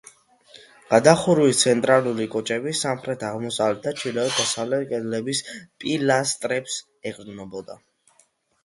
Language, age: Georgian, 19-29